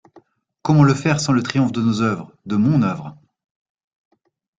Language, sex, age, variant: French, male, 30-39, Français de métropole